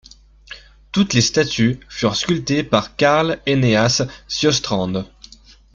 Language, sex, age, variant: French, male, 19-29, Français de métropole